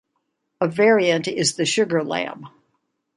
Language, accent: English, United States English